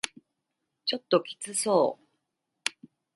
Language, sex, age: Japanese, female, 30-39